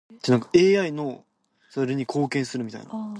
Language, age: English, 19-29